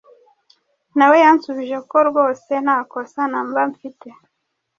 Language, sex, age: Kinyarwanda, female, 30-39